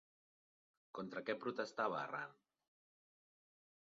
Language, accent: Catalan, Neutre